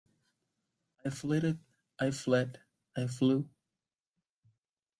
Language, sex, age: English, male, 19-29